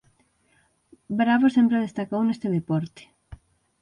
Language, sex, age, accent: Galician, female, 19-29, Atlántico (seseo e gheada)